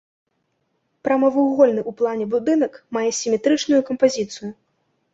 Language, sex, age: Belarusian, female, 19-29